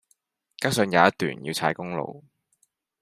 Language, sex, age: Cantonese, male, 19-29